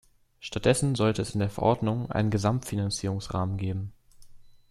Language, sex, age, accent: German, male, under 19, Deutschland Deutsch